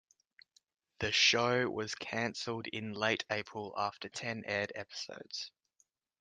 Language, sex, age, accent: English, male, 19-29, Australian English